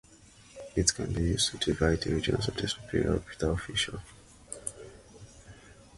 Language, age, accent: English, 19-29, England English